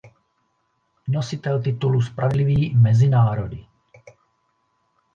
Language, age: Czech, 60-69